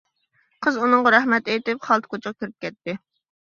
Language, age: Uyghur, 30-39